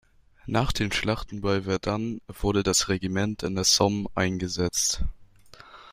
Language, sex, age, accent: German, male, under 19, Deutschland Deutsch